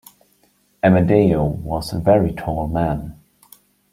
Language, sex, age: English, male, 30-39